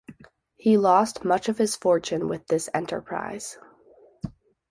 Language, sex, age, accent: English, female, 19-29, United States English